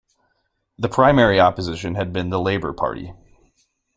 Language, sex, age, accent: English, male, 19-29, United States English